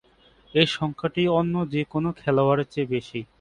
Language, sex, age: Bengali, male, 19-29